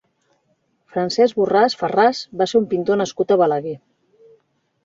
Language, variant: Catalan, Central